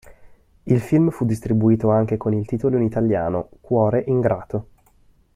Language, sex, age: Italian, male, 19-29